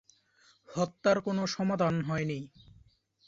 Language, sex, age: Bengali, male, 19-29